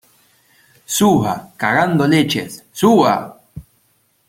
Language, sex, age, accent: Spanish, male, 19-29, Rioplatense: Argentina, Uruguay, este de Bolivia, Paraguay